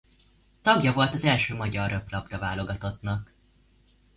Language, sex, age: Hungarian, male, under 19